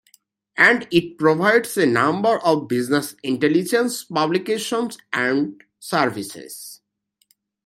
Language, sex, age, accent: English, male, 19-29, United States English